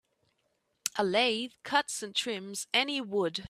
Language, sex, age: English, female, 40-49